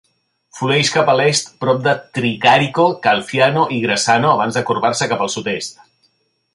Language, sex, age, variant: Catalan, male, 40-49, Central